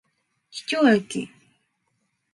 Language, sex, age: Japanese, female, 19-29